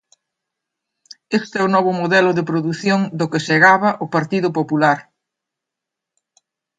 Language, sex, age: Galician, female, 60-69